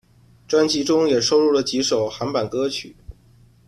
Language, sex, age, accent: Chinese, male, 19-29, 出生地：江苏省